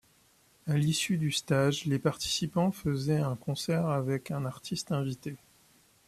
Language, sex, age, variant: French, male, 40-49, Français de métropole